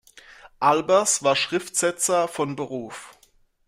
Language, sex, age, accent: German, male, 19-29, Deutschland Deutsch